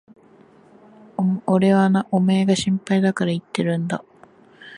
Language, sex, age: Japanese, female, under 19